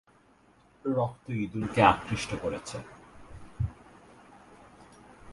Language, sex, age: Bengali, male, 19-29